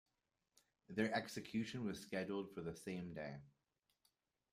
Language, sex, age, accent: English, male, 19-29, Canadian English